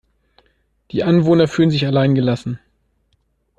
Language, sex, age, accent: German, male, 30-39, Deutschland Deutsch